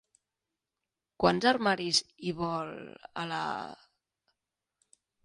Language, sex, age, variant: Catalan, female, 19-29, Nord-Occidental